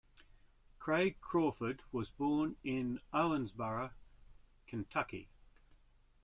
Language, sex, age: English, male, 60-69